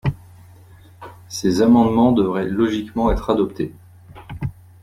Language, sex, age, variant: French, male, 40-49, Français de métropole